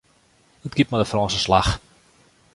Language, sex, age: Western Frisian, male, 19-29